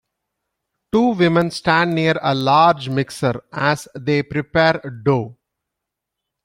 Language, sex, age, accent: English, male, 40-49, India and South Asia (India, Pakistan, Sri Lanka)